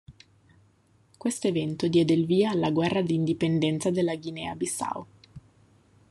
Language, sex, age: Italian, female, 30-39